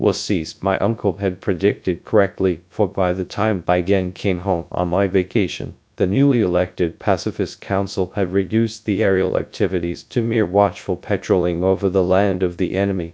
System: TTS, GradTTS